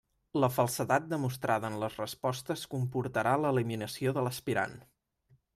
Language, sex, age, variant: Catalan, male, 19-29, Central